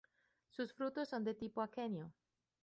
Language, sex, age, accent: Spanish, female, 30-39, Andino-Pacífico: Colombia, Perú, Ecuador, oeste de Bolivia y Venezuela andina